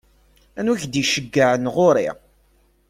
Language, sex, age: Kabyle, male, 30-39